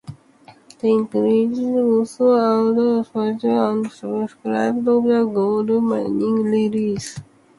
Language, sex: English, female